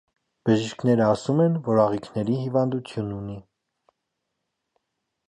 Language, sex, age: Armenian, male, 19-29